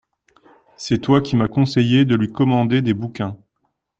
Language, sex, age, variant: French, male, 30-39, Français de métropole